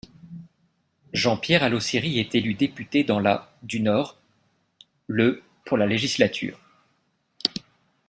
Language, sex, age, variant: French, male, 30-39, Français de métropole